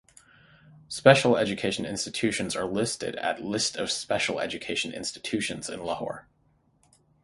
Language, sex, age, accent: English, male, 30-39, United States English; Canadian English